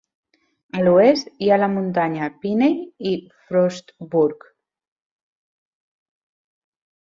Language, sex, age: Catalan, female, 30-39